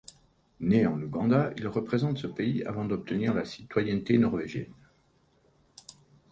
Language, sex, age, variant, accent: French, male, 50-59, Français d'Europe, Français de Suisse